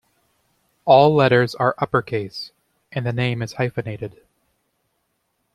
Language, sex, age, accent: English, male, 19-29, Canadian English